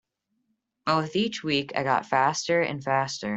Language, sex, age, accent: English, male, under 19, United States English